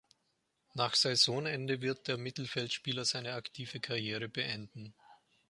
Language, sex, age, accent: German, male, 50-59, Österreichisches Deutsch